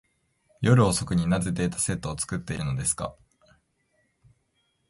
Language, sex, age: Japanese, male, 19-29